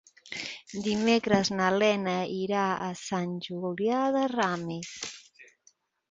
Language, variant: Catalan, Central